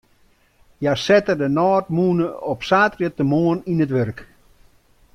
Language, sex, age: Western Frisian, male, 60-69